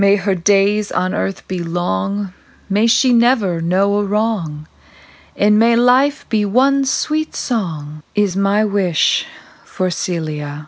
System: none